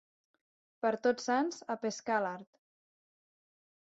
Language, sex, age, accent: Catalan, female, 19-29, central; nord-occidental